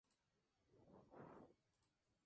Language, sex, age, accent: Spanish, male, 19-29, México